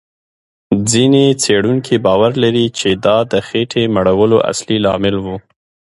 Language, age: Pashto, 30-39